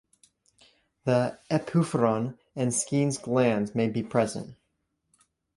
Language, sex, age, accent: English, male, under 19, United States English